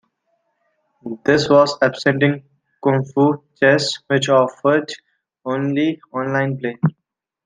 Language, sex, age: English, male, 19-29